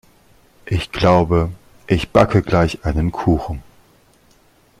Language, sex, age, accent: German, male, 40-49, Deutschland Deutsch